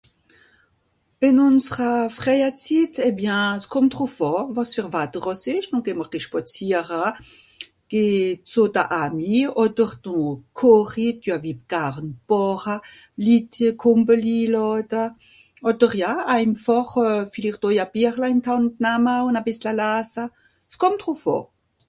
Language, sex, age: Swiss German, female, 50-59